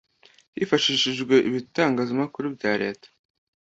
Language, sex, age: Kinyarwanda, male, under 19